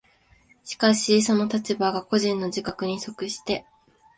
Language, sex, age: Japanese, female, 19-29